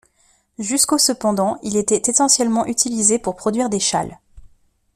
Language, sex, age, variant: French, female, 19-29, Français de métropole